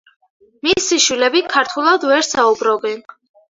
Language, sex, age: Georgian, female, under 19